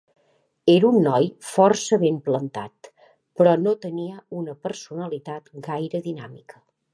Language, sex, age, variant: Catalan, female, 50-59, Central